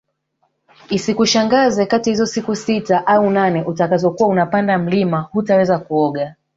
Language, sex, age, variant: Swahili, female, 19-29, Kiswahili Sanifu (EA)